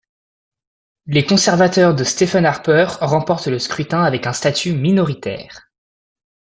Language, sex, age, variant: French, male, 19-29, Français de métropole